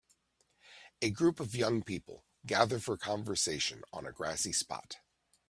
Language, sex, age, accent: English, male, 50-59, United States English